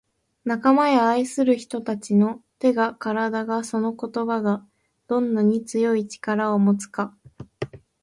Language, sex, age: Japanese, female, 19-29